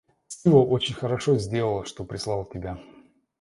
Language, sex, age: Russian, male, 40-49